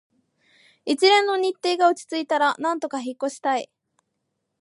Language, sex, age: Japanese, female, 19-29